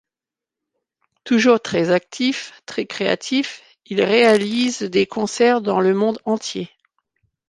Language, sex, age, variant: French, female, 50-59, Français de métropole